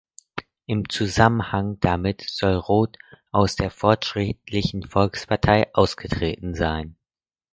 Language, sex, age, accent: German, male, under 19, Deutschland Deutsch